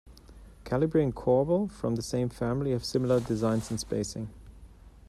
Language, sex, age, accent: English, male, 40-49, England English